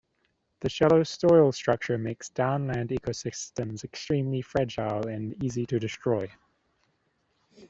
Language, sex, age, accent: English, male, 30-39, New Zealand English